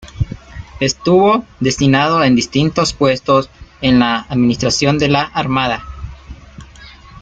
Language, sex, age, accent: Spanish, male, 19-29, América central